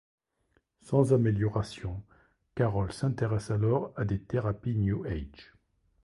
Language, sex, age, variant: French, male, 50-59, Français de métropole